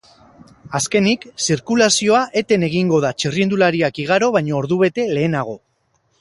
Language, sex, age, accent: Basque, male, 30-39, Mendebalekoa (Araba, Bizkaia, Gipuzkoako mendebaleko herri batzuk)